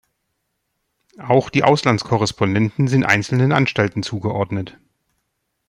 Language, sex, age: German, male, 40-49